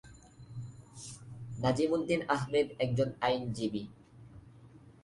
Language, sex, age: Bengali, male, 19-29